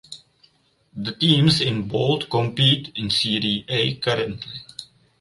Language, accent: English, United States English; England English